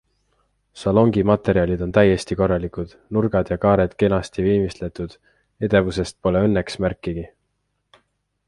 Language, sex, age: Estonian, male, 19-29